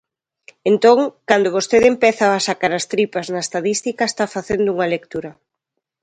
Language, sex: Galician, female